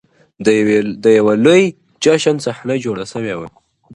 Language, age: Pashto, under 19